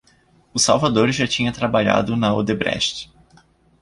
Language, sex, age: Portuguese, male, 19-29